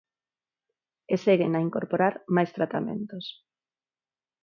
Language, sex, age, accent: Galician, female, 30-39, Neofalante